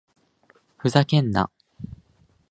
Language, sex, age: Japanese, male, 19-29